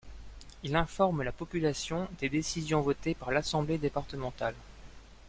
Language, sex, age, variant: French, male, 19-29, Français de métropole